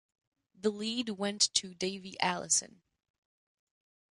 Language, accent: English, United States English